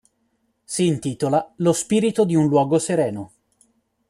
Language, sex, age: Italian, male, 19-29